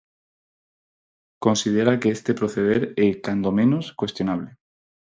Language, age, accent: Galician, 19-29, Neofalante